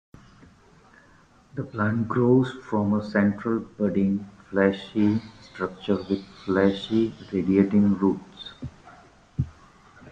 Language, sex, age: English, male, 30-39